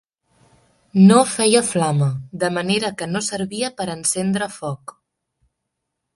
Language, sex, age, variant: Catalan, female, 19-29, Central